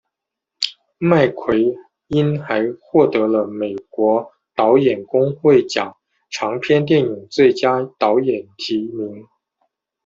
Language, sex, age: Chinese, male, 40-49